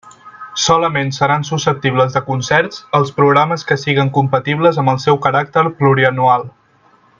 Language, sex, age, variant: Catalan, male, 19-29, Central